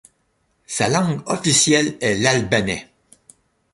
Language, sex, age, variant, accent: French, male, 60-69, Français d'Amérique du Nord, Français du Canada